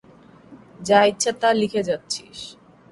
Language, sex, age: Bengali, female, 30-39